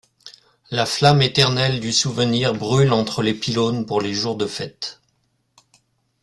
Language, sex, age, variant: French, male, 50-59, Français de métropole